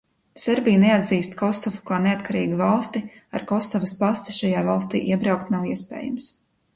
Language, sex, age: Latvian, female, 19-29